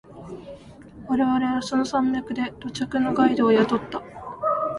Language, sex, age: Japanese, female, 19-29